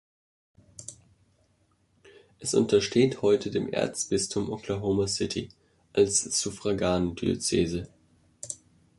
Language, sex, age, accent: German, male, under 19, Deutschland Deutsch